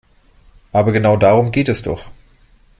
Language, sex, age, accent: German, male, 30-39, Deutschland Deutsch